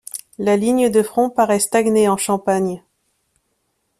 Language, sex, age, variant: French, female, 30-39, Français de métropole